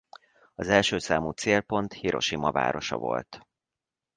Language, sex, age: Hungarian, male, 40-49